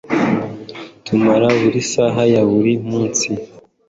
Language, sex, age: Kinyarwanda, male, 19-29